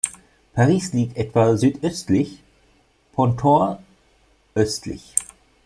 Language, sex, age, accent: German, male, 19-29, Deutschland Deutsch